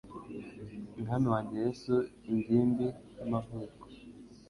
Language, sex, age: Kinyarwanda, male, 30-39